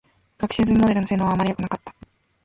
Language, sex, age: Japanese, female, 19-29